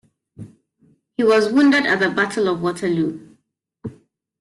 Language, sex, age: English, female, 30-39